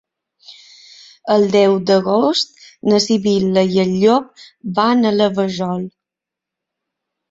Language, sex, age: Catalan, female, 30-39